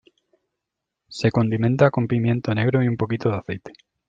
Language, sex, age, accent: Spanish, male, 30-39, España: Sur peninsular (Andalucia, Extremadura, Murcia)